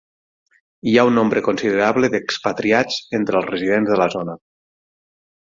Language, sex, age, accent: Catalan, male, 40-49, central; nord-occidental